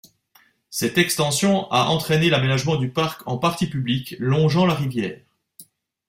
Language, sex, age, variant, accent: French, male, 30-39, Français d'Europe, Français de Suisse